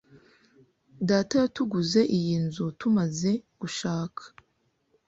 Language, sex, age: Kinyarwanda, female, 19-29